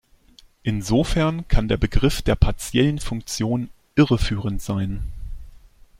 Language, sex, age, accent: German, male, 30-39, Deutschland Deutsch